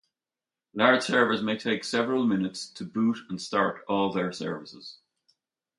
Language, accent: English, Irish English